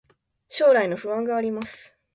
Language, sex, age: Japanese, female, 19-29